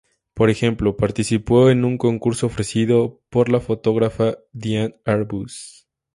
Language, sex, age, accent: Spanish, male, 19-29, México